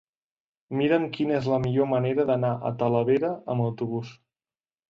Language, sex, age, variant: Catalan, male, 19-29, Central